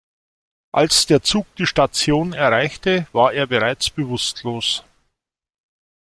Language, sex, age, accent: German, male, 50-59, Deutschland Deutsch